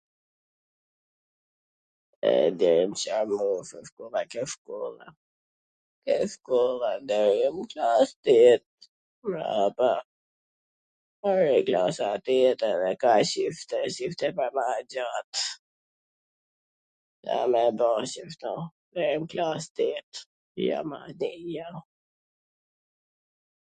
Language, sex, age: Gheg Albanian, female, 50-59